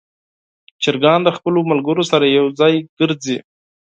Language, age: Pashto, 19-29